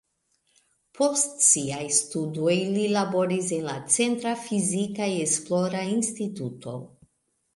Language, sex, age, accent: Esperanto, female, 50-59, Internacia